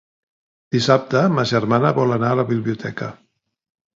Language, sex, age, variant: Catalan, male, 40-49, Central